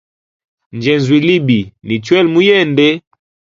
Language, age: Hemba, 19-29